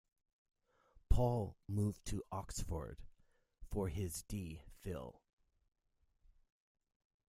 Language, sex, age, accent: English, male, 40-49, United States English